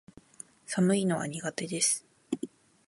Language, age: Japanese, 19-29